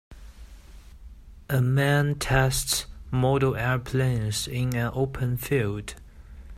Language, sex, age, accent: English, male, 19-29, United States English